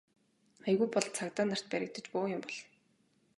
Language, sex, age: Mongolian, female, 19-29